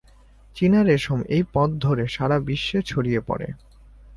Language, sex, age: Bengali, male, 19-29